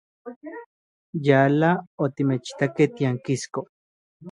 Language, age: Central Puebla Nahuatl, 30-39